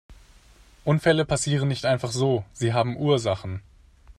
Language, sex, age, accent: German, male, 19-29, Deutschland Deutsch